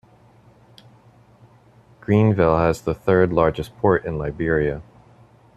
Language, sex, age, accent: English, male, 40-49, United States English